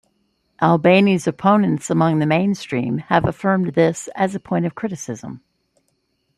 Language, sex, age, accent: English, female, 60-69, United States English